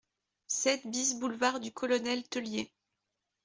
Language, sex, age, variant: French, female, 19-29, Français de métropole